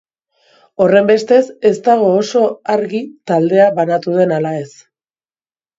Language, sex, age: Basque, female, 40-49